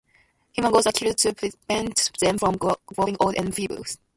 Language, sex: English, female